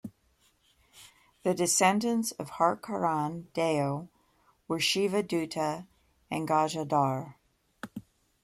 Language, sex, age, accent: English, female, 50-59, United States English